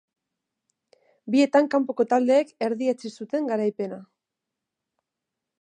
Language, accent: Basque, Mendebalekoa (Araba, Bizkaia, Gipuzkoako mendebaleko herri batzuk)